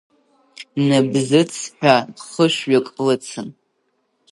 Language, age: Abkhazian, under 19